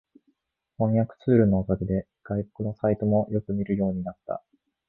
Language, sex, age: Japanese, male, 19-29